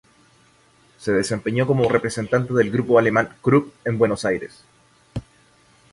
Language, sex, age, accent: Spanish, male, 30-39, Chileno: Chile, Cuyo